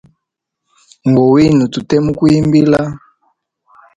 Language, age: Hemba, 19-29